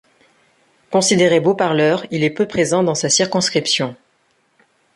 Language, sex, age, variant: French, female, 30-39, Français de métropole